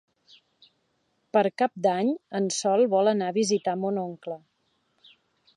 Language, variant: Catalan, Central